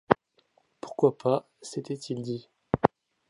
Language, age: French, 19-29